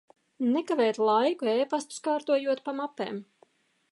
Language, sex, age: Latvian, female, 40-49